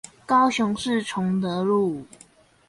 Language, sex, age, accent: Chinese, female, under 19, 出生地：新北市